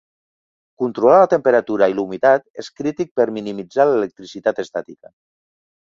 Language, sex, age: Catalan, male, 50-59